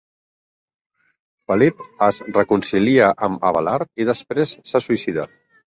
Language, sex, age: Catalan, male, 40-49